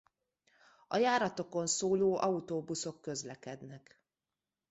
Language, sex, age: Hungarian, female, 30-39